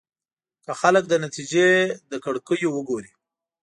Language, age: Pashto, 40-49